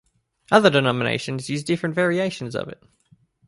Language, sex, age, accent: English, male, 19-29, Australian English